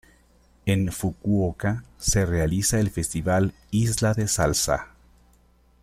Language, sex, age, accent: Spanish, male, 50-59, México